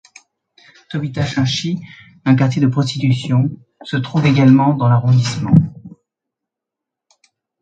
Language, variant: French, Français de métropole